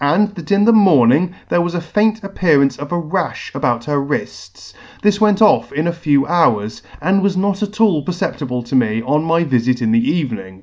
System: none